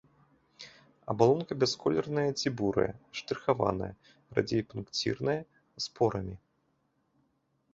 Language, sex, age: Belarusian, male, 30-39